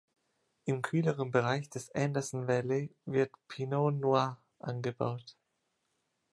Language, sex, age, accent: German, male, 19-29, Deutschland Deutsch